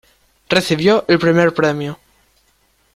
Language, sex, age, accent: Spanish, male, under 19, España: Sur peninsular (Andalucia, Extremadura, Murcia)